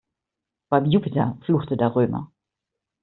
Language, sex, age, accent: German, female, 50-59, Deutschland Deutsch